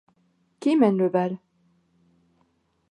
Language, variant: French, Français de métropole